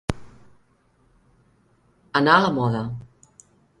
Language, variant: Catalan, Central